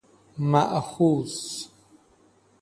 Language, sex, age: Persian, male, 30-39